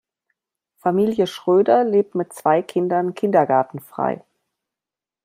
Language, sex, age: German, female, 40-49